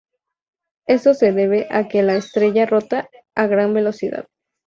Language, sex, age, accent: Spanish, female, 19-29, México